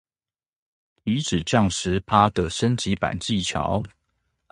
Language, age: Chinese, 30-39